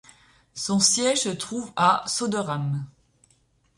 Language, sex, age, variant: French, female, 30-39, Français de métropole